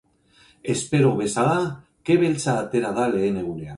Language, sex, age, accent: Basque, male, 50-59, Mendebalekoa (Araba, Bizkaia, Gipuzkoako mendebaleko herri batzuk)